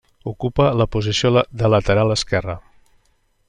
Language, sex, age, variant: Catalan, male, 50-59, Central